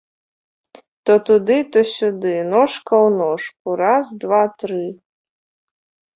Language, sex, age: Belarusian, female, 19-29